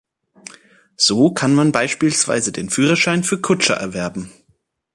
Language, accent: German, Deutschland Deutsch